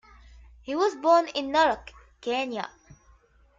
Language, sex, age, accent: English, female, 19-29, United States English